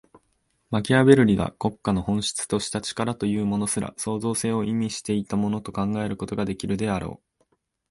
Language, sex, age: Japanese, male, 19-29